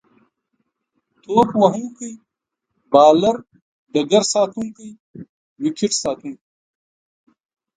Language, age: Pashto, 50-59